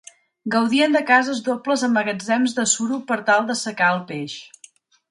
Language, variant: Catalan, Central